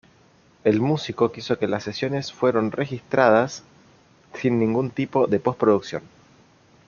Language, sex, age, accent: Spanish, male, 30-39, Rioplatense: Argentina, Uruguay, este de Bolivia, Paraguay